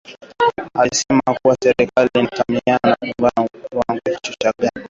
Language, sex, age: Swahili, male, 19-29